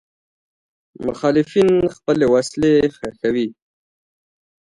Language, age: Pashto, 30-39